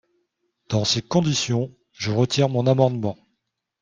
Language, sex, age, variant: French, male, 30-39, Français de métropole